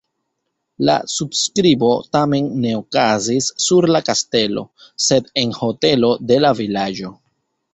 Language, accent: Esperanto, Internacia